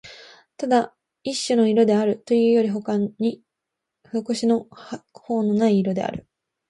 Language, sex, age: Japanese, female, 19-29